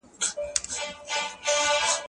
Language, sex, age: Pashto, female, 30-39